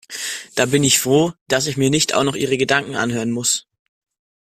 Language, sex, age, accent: German, male, under 19, Deutschland Deutsch